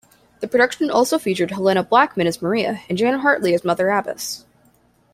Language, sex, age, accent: English, female, under 19, United States English